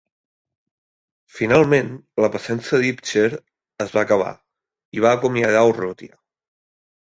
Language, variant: Catalan, Central